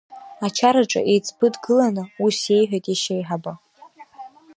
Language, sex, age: Abkhazian, female, under 19